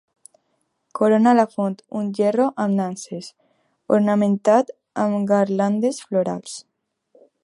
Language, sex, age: Catalan, female, under 19